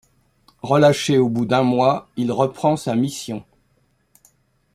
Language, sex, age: French, male, 60-69